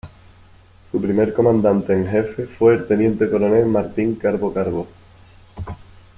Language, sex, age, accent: Spanish, male, 19-29, España: Sur peninsular (Andalucia, Extremadura, Murcia)